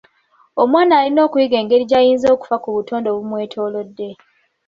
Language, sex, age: Ganda, female, 19-29